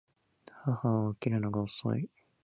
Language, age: Japanese, 19-29